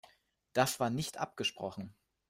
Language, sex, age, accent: German, male, under 19, Deutschland Deutsch